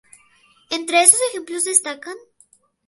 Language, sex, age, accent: Spanish, male, under 19, Andino-Pacífico: Colombia, Perú, Ecuador, oeste de Bolivia y Venezuela andina